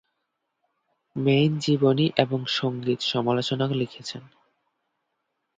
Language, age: Bengali, 19-29